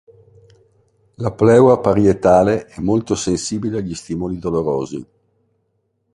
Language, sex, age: Italian, male, 50-59